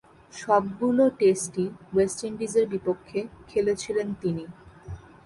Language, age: Bengali, 19-29